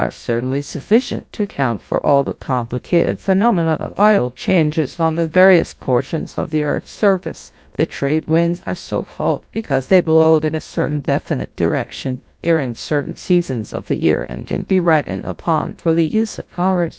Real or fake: fake